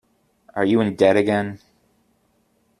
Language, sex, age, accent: English, male, 30-39, United States English